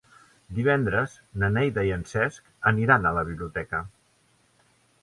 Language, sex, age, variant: Catalan, male, 60-69, Central